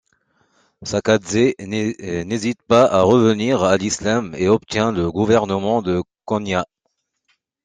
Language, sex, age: French, male, 30-39